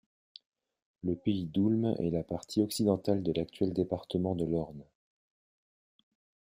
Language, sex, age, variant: French, male, 40-49, Français de métropole